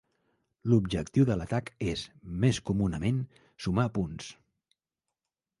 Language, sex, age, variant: Catalan, male, 40-49, Central